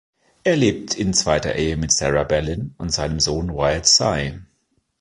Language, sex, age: German, male, 40-49